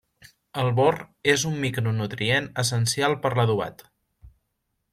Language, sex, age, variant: Catalan, male, 19-29, Central